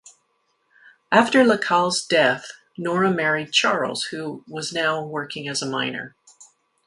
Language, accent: English, Canadian English